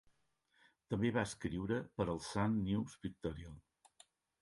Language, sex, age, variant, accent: Catalan, male, 60-69, Central, central